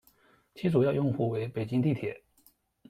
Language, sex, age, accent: Chinese, male, 19-29, 出生地：江苏省